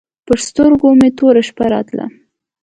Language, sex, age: Pashto, female, 19-29